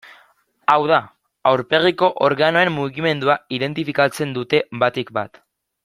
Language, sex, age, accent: Basque, male, 19-29, Mendebalekoa (Araba, Bizkaia, Gipuzkoako mendebaleko herri batzuk)